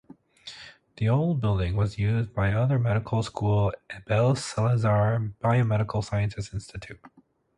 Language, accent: English, United States English